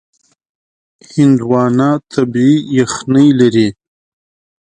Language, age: Pashto, 30-39